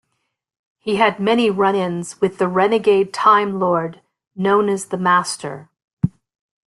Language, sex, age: English, female, 60-69